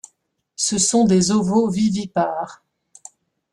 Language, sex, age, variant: French, female, 50-59, Français de métropole